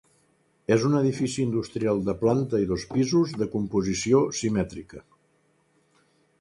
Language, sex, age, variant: Catalan, male, 70-79, Central